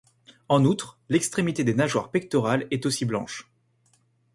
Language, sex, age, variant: French, male, 19-29, Français de métropole